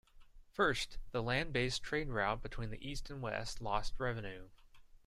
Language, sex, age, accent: English, male, 19-29, United States English